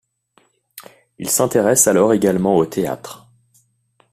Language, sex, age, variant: French, male, 40-49, Français de métropole